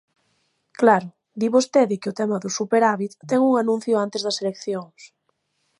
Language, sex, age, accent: Galician, female, 30-39, Central (gheada); Normativo (estándar)